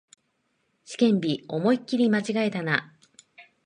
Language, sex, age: Japanese, female, 30-39